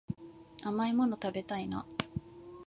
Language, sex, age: Japanese, female, 19-29